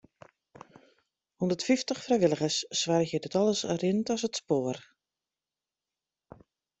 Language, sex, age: Western Frisian, female, 50-59